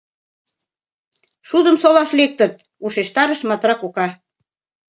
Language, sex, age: Mari, female, 19-29